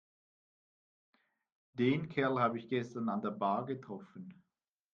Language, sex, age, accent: German, male, 50-59, Schweizerdeutsch